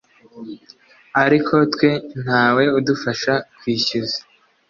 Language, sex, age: Kinyarwanda, male, 19-29